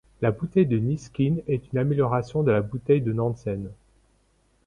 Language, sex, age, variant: French, male, 40-49, Français de métropole